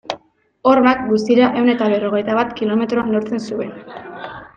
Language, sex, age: Basque, male, under 19